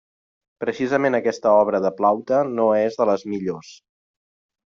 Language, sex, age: Catalan, male, 40-49